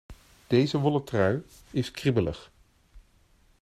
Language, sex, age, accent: Dutch, male, 40-49, Nederlands Nederlands